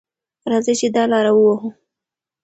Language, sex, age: Pashto, female, 19-29